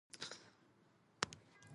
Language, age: Pashto, 19-29